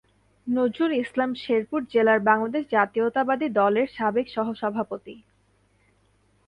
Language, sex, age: Bengali, female, 19-29